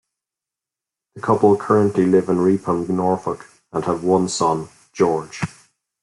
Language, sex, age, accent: English, male, 40-49, Irish English